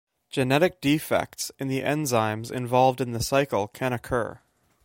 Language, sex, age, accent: English, male, 19-29, Canadian English